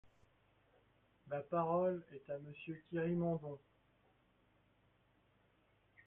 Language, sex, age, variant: French, male, 40-49, Français de métropole